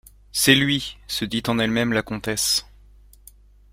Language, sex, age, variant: French, male, 30-39, Français de métropole